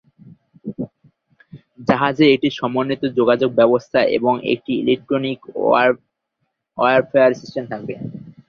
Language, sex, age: Bengali, male, 19-29